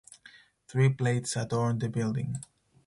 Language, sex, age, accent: English, male, 19-29, United States English; England English